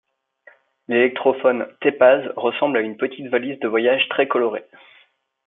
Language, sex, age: French, male, 30-39